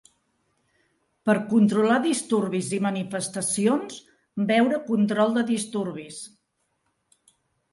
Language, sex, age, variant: Catalan, female, 60-69, Central